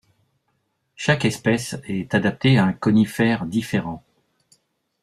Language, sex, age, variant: French, male, 50-59, Français de métropole